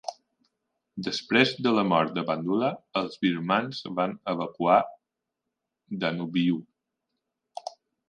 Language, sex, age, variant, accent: Catalan, male, 40-49, Balear, mallorquí